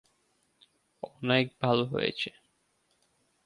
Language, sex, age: Bengali, male, 19-29